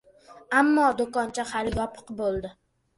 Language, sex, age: Uzbek, male, 19-29